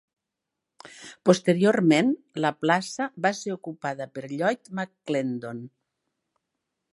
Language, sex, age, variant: Catalan, female, 60-69, Nord-Occidental